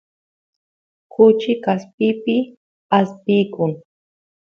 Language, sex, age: Santiago del Estero Quichua, female, 19-29